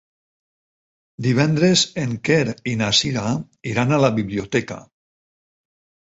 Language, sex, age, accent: Catalan, male, 60-69, valencià